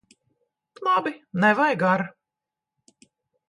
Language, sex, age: Latvian, female, 60-69